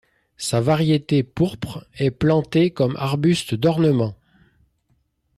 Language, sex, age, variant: French, male, 50-59, Français de métropole